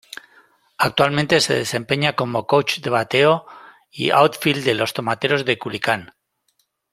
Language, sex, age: Spanish, male, 50-59